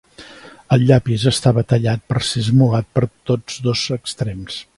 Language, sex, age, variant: Catalan, male, 60-69, Central